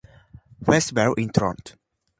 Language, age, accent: English, 19-29, United States English